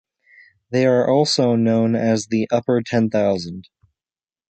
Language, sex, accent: English, male, United States English